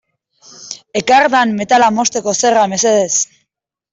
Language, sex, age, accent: Basque, female, 19-29, Mendebalekoa (Araba, Bizkaia, Gipuzkoako mendebaleko herri batzuk)